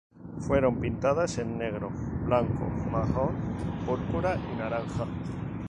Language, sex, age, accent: Spanish, male, 40-49, España: Norte peninsular (Asturias, Castilla y León, Cantabria, País Vasco, Navarra, Aragón, La Rioja, Guadalajara, Cuenca)